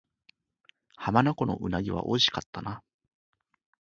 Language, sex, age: Japanese, male, 40-49